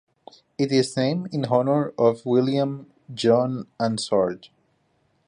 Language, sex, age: English, male, 19-29